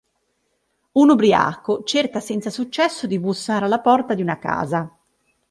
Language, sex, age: Italian, female, 30-39